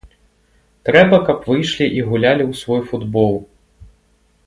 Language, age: Belarusian, 19-29